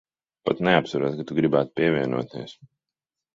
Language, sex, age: Latvian, male, 30-39